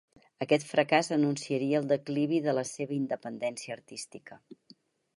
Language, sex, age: Catalan, female, 60-69